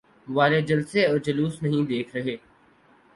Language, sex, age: Urdu, male, 19-29